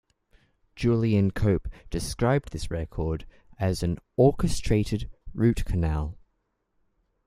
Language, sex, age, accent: English, male, 19-29, England English